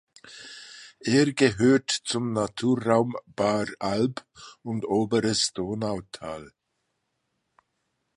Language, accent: German, Schweizerdeutsch